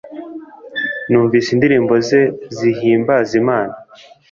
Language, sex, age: Kinyarwanda, male, 19-29